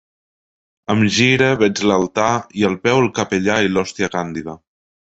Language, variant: Catalan, Central